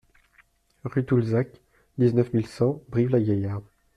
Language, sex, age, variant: French, male, 30-39, Français de métropole